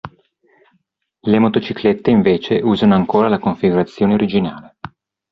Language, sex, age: Italian, male, 40-49